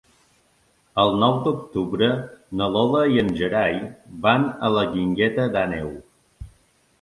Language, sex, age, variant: Catalan, male, 30-39, Balear